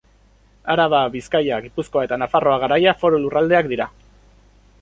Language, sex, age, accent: Basque, male, 19-29, Erdialdekoa edo Nafarra (Gipuzkoa, Nafarroa)